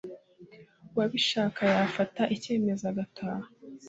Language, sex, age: Kinyarwanda, female, 19-29